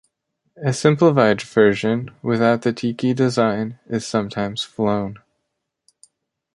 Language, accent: English, United States English